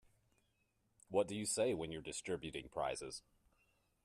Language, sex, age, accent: English, male, 30-39, United States English